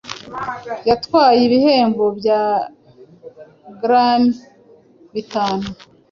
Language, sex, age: Kinyarwanda, female, 50-59